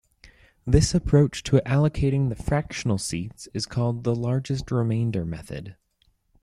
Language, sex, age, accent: English, male, 19-29, United States English